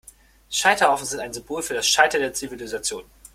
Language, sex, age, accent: German, male, 19-29, Deutschland Deutsch